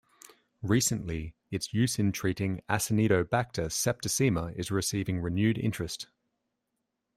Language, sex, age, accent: English, male, 30-39, Australian English